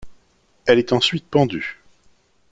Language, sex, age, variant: French, male, 30-39, Français de métropole